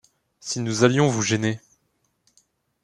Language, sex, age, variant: French, male, 19-29, Français de métropole